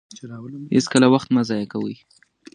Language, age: Pashto, 19-29